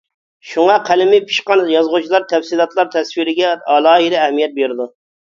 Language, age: Uyghur, 40-49